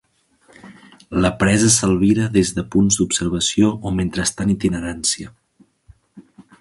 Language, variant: Catalan, Central